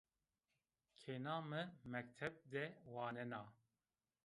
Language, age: Zaza, 30-39